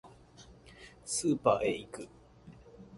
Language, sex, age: Japanese, male, 19-29